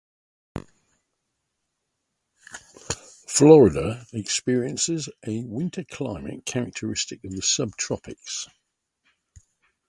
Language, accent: English, England English